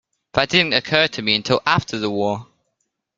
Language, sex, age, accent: English, male, under 19, England English